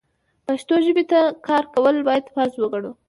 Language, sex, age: Pashto, female, under 19